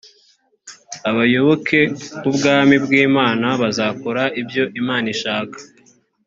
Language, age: Kinyarwanda, 19-29